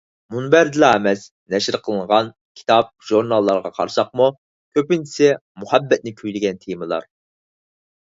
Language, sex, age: Uyghur, male, 19-29